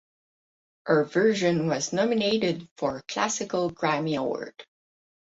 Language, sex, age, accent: English, female, 30-39, United States English; Canadian English